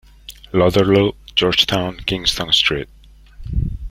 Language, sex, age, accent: Spanish, male, 40-49, España: Centro-Sur peninsular (Madrid, Toledo, Castilla-La Mancha)